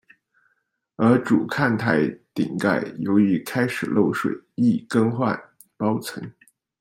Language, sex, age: Chinese, male, 40-49